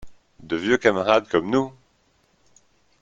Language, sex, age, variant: French, male, 30-39, Français de métropole